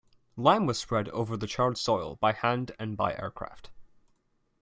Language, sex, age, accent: English, male, 19-29, England English